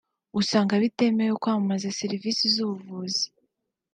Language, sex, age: Kinyarwanda, female, under 19